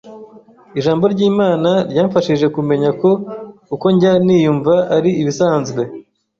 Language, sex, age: Kinyarwanda, male, 30-39